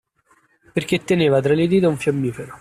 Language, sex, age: Italian, male, 19-29